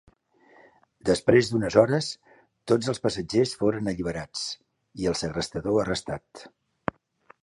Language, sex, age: Catalan, male, 50-59